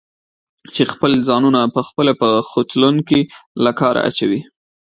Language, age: Pashto, 19-29